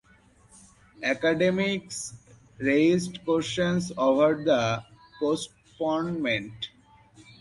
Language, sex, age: English, male, 19-29